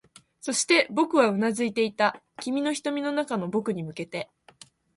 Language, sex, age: Japanese, female, 19-29